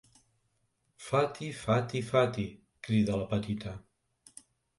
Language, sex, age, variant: Catalan, male, 60-69, Central